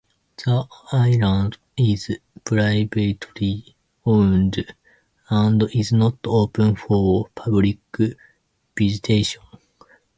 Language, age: English, 19-29